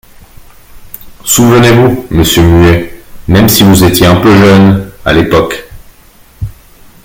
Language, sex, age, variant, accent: French, male, 19-29, Français d'Europe, Français de Suisse